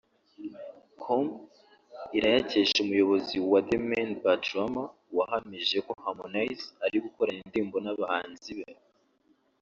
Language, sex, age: Kinyarwanda, female, 19-29